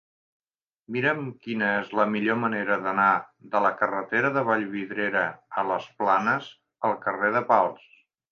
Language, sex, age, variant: Catalan, male, 50-59, Central